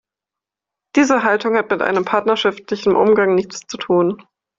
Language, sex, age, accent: German, female, 19-29, Deutschland Deutsch